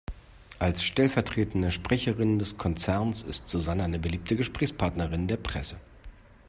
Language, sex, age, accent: German, male, 40-49, Deutschland Deutsch